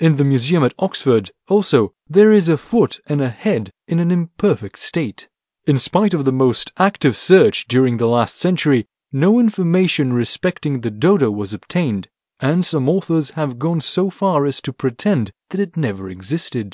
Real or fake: real